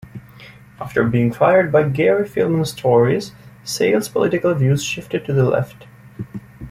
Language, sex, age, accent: English, male, 19-29, United States English